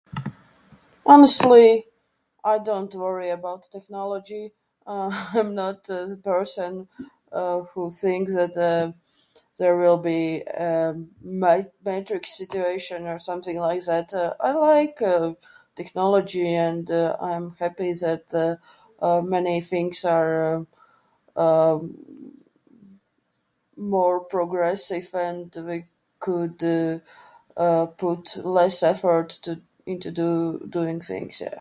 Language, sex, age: English, female, 30-39